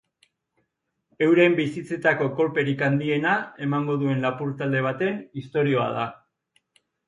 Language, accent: Basque, Erdialdekoa edo Nafarra (Gipuzkoa, Nafarroa)